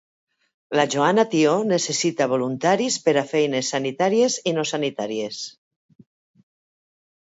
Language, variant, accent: Catalan, Valencià meridional, valencià